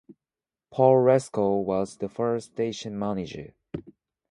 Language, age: English, 19-29